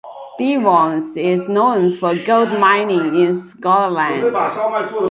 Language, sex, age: English, female, 50-59